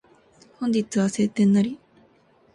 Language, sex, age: Japanese, female, 19-29